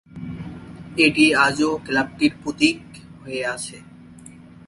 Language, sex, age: Bengali, male, 19-29